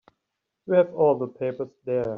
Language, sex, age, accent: English, male, 30-39, United States English